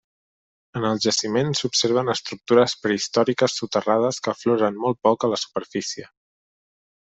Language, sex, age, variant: Catalan, male, 19-29, Central